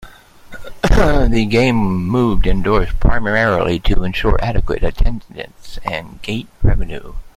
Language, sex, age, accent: English, male, 50-59, Canadian English